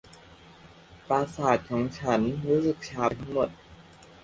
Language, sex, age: Thai, male, under 19